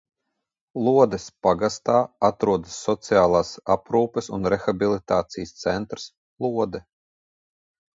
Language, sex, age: Latvian, male, 40-49